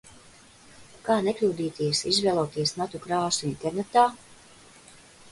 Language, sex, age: Latvian, female, 50-59